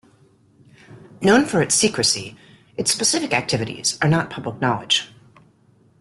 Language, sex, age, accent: English, female, 50-59, United States English